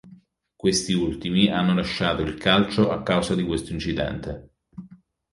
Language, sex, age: Italian, male, 30-39